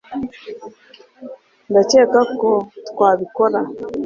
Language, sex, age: Kinyarwanda, female, 30-39